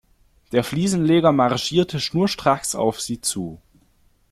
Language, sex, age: German, male, 19-29